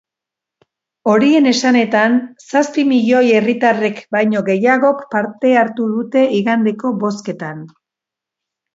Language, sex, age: Basque, female, 60-69